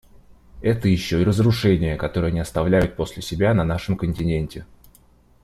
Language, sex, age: Russian, male, 19-29